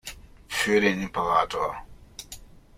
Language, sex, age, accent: German, male, 40-49, Deutschland Deutsch